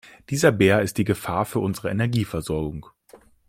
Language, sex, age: German, male, 19-29